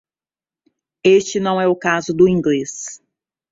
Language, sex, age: Portuguese, female, 40-49